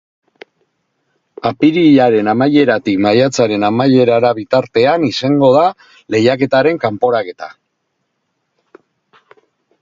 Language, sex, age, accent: Basque, male, 40-49, Mendebalekoa (Araba, Bizkaia, Gipuzkoako mendebaleko herri batzuk)